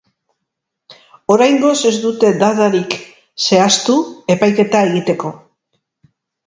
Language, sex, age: Basque, female, 60-69